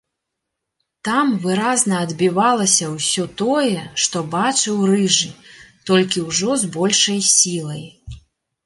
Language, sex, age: Belarusian, female, 30-39